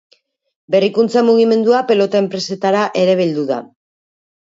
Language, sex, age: Basque, female, 40-49